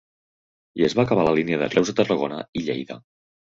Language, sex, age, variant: Catalan, male, 30-39, Central